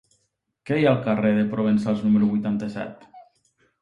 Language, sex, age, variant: Catalan, male, 40-49, Septentrional